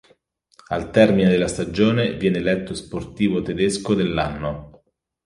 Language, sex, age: Italian, male, 30-39